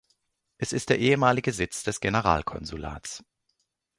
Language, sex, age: German, male, 40-49